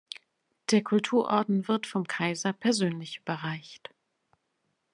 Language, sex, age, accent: German, female, 30-39, Deutschland Deutsch